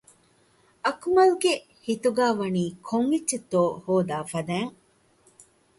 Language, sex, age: Divehi, female, 40-49